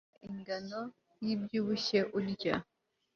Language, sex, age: Kinyarwanda, female, 19-29